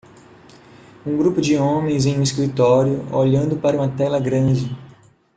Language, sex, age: Portuguese, male, 30-39